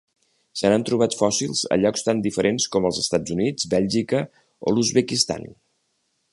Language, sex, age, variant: Catalan, male, 60-69, Central